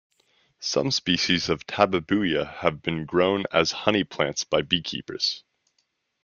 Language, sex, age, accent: English, male, 19-29, Canadian English